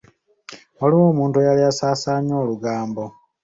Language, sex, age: Ganda, male, 19-29